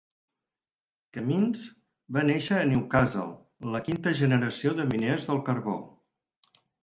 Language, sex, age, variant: Catalan, male, 60-69, Central